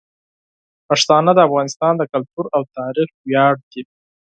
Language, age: Pashto, 19-29